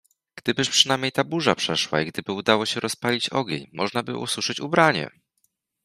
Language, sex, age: Polish, male, 19-29